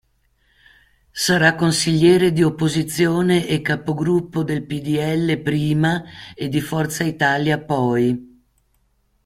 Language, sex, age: Italian, female, 60-69